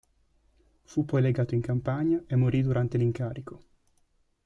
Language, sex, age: Italian, male, 19-29